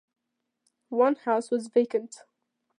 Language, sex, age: English, female, under 19